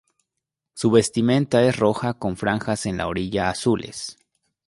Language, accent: Spanish, México